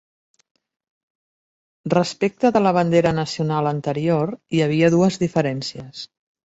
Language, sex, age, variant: Catalan, female, 50-59, Central